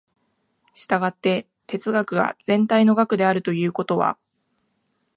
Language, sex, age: Japanese, female, 19-29